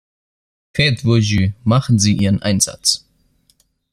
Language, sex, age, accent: German, male, 19-29, Österreichisches Deutsch